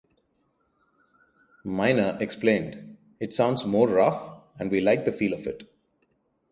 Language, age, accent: English, 30-39, India and South Asia (India, Pakistan, Sri Lanka)